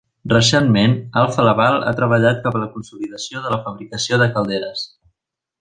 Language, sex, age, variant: Catalan, male, 19-29, Central